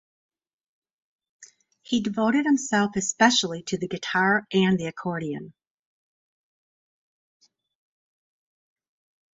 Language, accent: English, United States English